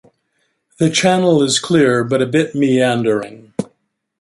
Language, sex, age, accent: English, male, 80-89, United States English